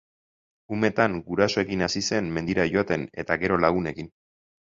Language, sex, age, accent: Basque, male, 30-39, Mendebalekoa (Araba, Bizkaia, Gipuzkoako mendebaleko herri batzuk)